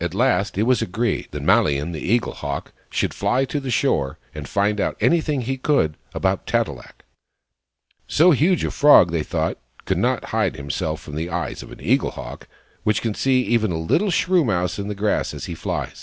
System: none